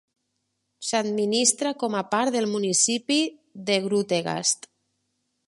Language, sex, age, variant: Catalan, female, 30-39, Nord-Occidental